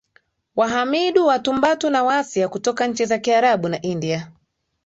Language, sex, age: Swahili, female, 30-39